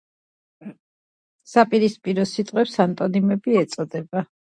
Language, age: Georgian, 40-49